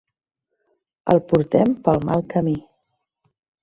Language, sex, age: Catalan, female, 40-49